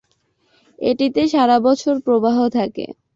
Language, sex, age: Bengali, female, 19-29